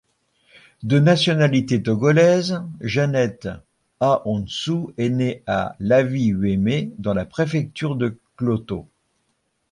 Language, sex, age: French, male, 70-79